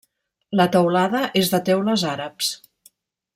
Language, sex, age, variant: Catalan, female, 50-59, Central